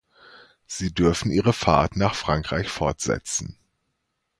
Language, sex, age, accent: German, male, 30-39, Deutschland Deutsch